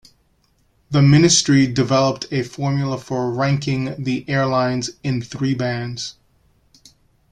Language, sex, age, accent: English, male, 40-49, United States English